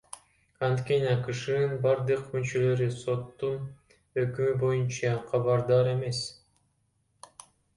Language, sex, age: Kyrgyz, male, under 19